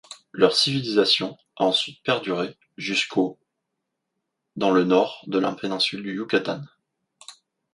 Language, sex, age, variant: French, male, 19-29, Français de métropole